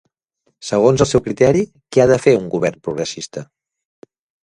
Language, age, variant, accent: Catalan, 40-49, Central, central